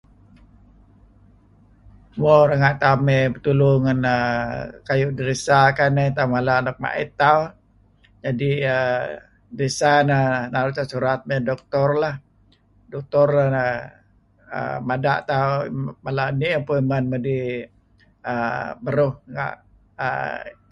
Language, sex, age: Kelabit, male, 70-79